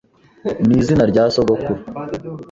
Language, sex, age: Kinyarwanda, female, 40-49